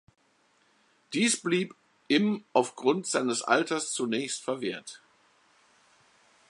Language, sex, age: German, male, 60-69